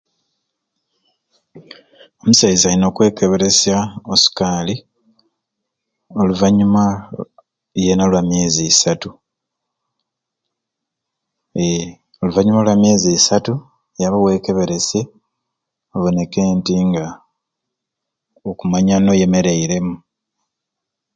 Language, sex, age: Ruuli, male, 40-49